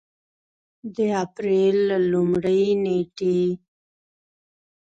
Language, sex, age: Pashto, female, 19-29